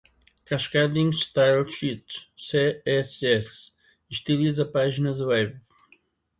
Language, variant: Portuguese, Portuguese (Portugal)